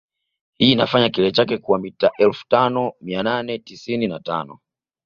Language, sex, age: Swahili, male, 19-29